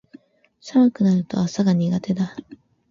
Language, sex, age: Japanese, female, 19-29